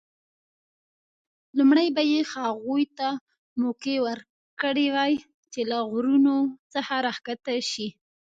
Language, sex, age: Pashto, female, 30-39